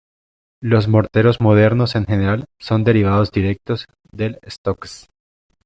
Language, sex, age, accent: Spanish, male, 19-29, Andino-Pacífico: Colombia, Perú, Ecuador, oeste de Bolivia y Venezuela andina